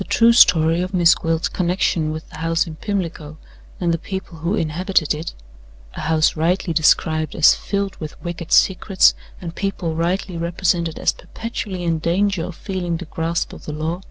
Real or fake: real